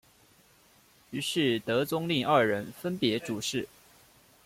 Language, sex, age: Chinese, male, 19-29